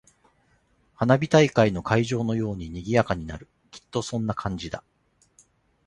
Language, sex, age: Japanese, male, 40-49